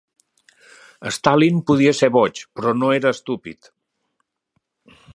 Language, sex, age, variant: Catalan, male, 60-69, Central